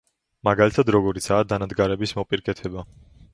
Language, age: Georgian, under 19